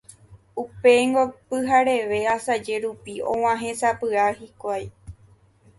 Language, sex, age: Guarani, female, 19-29